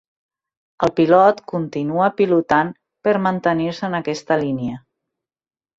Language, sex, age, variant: Catalan, female, 40-49, Central